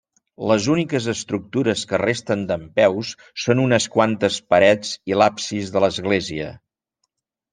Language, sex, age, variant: Catalan, male, 50-59, Central